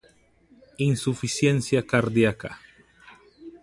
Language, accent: Spanish, Andino-Pacífico: Colombia, Perú, Ecuador, oeste de Bolivia y Venezuela andina